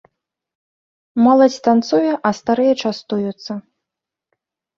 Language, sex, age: Belarusian, female, 19-29